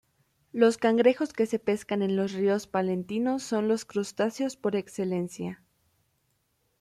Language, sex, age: Spanish, female, 19-29